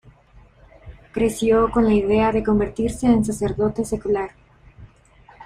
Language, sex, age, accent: Spanish, female, 19-29, América central